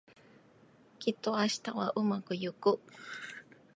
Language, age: Japanese, 30-39